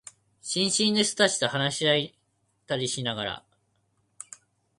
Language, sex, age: Japanese, male, 19-29